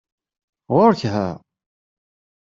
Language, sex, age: Kabyle, male, 30-39